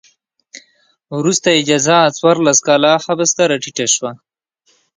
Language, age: Pashto, 19-29